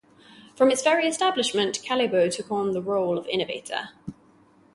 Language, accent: English, England English